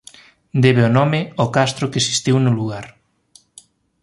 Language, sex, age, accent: Galician, male, 19-29, Oriental (común en zona oriental)